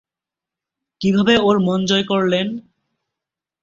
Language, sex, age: Bengali, male, 19-29